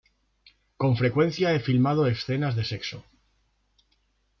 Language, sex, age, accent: Spanish, male, 40-49, España: Centro-Sur peninsular (Madrid, Toledo, Castilla-La Mancha)